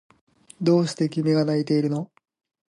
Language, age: Japanese, 19-29